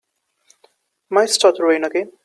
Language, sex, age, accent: English, male, 19-29, India and South Asia (India, Pakistan, Sri Lanka)